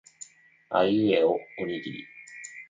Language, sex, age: Japanese, male, 30-39